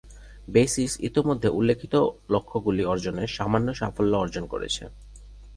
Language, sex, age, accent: Bengali, male, 19-29, Native